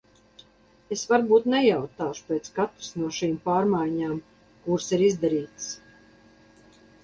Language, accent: Latvian, Kurzeme